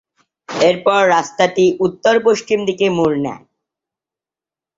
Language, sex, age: Bengali, male, 19-29